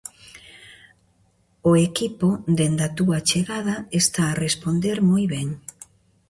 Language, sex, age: Galician, female, 60-69